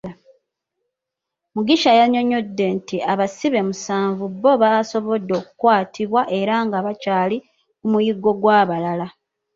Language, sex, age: Ganda, female, 30-39